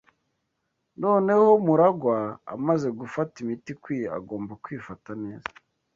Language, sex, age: Kinyarwanda, male, 19-29